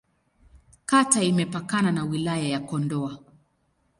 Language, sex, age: Swahili, female, 30-39